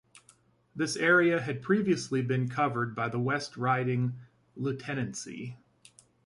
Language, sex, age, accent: English, male, 30-39, United States English